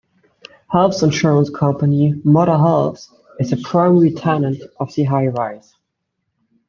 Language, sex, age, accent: English, male, 19-29, United States English